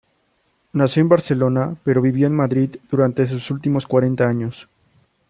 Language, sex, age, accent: Spanish, male, 19-29, México